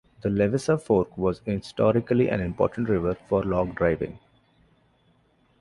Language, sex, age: English, male, 19-29